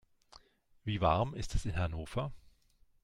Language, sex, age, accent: German, male, 40-49, Deutschland Deutsch